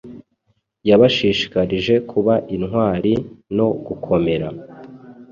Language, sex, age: Kinyarwanda, male, 19-29